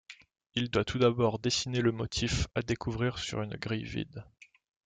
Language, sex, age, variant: French, male, 19-29, Français de métropole